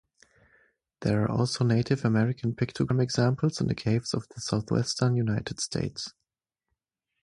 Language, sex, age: English, male, 19-29